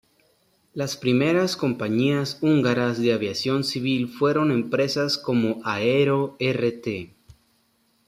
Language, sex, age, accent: Spanish, male, 19-29, México